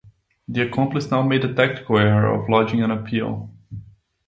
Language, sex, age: English, male, 19-29